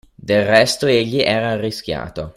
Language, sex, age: Italian, male, under 19